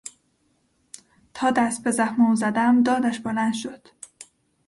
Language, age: Persian, 30-39